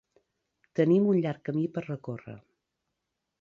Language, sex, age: Catalan, female, 50-59